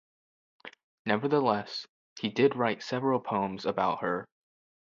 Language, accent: English, United States English